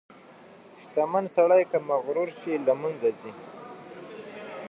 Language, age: Pashto, 30-39